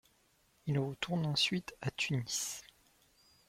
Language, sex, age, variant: French, male, 30-39, Français de métropole